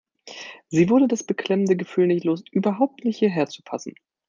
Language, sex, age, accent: German, male, 19-29, Deutschland Deutsch